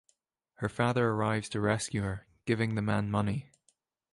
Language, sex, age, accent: English, male, 19-29, Scottish English